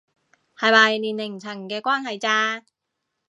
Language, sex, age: Cantonese, female, 19-29